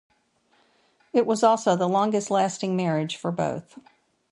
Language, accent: English, United States English